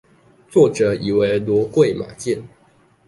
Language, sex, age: Chinese, male, 19-29